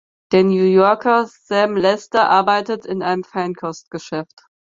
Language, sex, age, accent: German, female, 19-29, Deutschland Deutsch